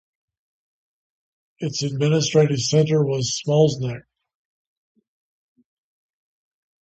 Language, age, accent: English, 60-69, United States English